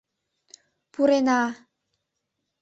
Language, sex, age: Mari, female, under 19